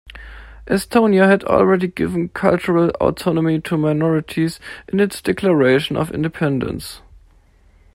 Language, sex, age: English, male, 19-29